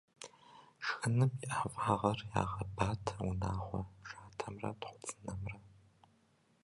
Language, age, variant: Kabardian, 19-29, Адыгэбзэ (Къэбэрдей, Кирил, псоми зэдай)